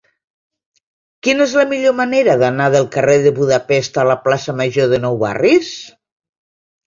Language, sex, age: Catalan, female, 60-69